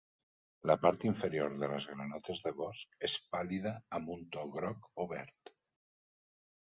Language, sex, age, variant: Catalan, male, 60-69, Central